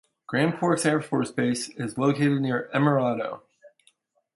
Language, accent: English, United States English